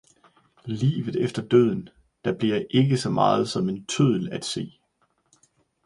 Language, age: Danish, 40-49